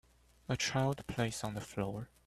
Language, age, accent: English, under 19, United States English